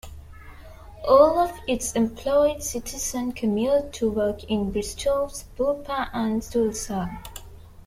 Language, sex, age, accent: English, female, 19-29, India and South Asia (India, Pakistan, Sri Lanka)